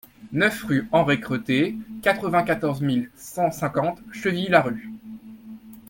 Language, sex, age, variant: French, male, 30-39, Français de métropole